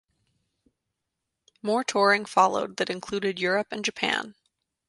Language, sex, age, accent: English, female, 19-29, United States English